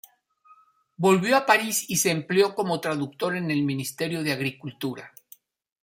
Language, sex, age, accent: Spanish, male, 50-59, México